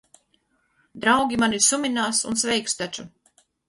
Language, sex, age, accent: Latvian, female, 50-59, Latgaliešu